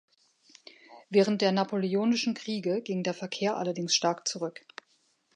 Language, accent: German, Deutschland Deutsch